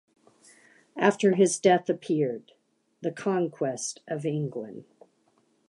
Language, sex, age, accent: English, female, 50-59, United States English